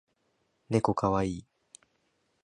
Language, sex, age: Japanese, male, 19-29